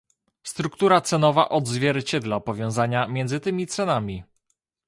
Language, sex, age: Polish, male, 19-29